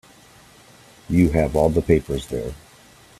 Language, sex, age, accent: English, male, 40-49, United States English